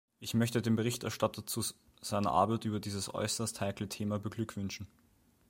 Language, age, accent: German, 19-29, Österreichisches Deutsch